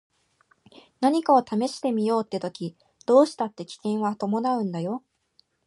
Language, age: Japanese, 19-29